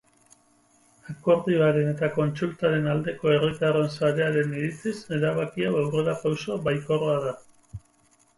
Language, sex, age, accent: Basque, male, 30-39, Mendebalekoa (Araba, Bizkaia, Gipuzkoako mendebaleko herri batzuk)